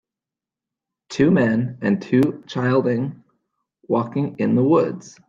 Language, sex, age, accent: English, male, 30-39, United States English